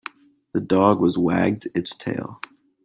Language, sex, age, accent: English, male, 19-29, United States English